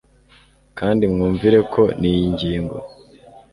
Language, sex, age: Kinyarwanda, male, 19-29